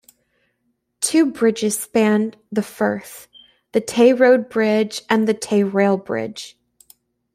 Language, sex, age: English, female, 19-29